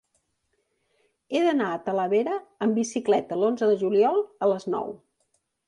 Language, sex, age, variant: Catalan, female, 50-59, Central